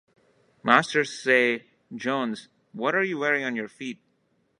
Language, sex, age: English, male, 19-29